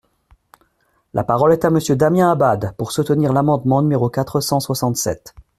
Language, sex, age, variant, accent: French, male, 40-49, Français d'Amérique du Nord, Français du Canada